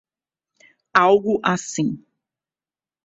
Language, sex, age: Portuguese, female, 40-49